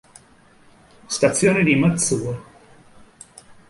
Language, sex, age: Italian, male, 50-59